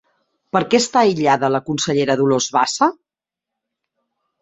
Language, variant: Catalan, Central